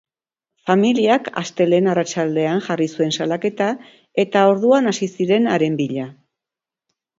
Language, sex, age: Basque, female, 60-69